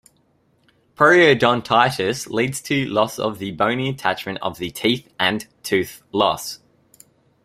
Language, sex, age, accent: English, male, 19-29, Australian English